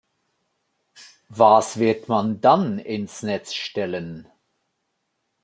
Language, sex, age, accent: German, male, 50-59, Schweizerdeutsch